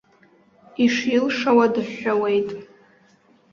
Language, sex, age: Abkhazian, female, under 19